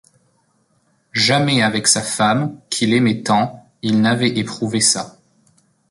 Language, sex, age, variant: French, male, 30-39, Français de métropole